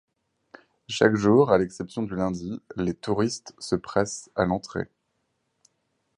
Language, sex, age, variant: French, male, 19-29, Français de métropole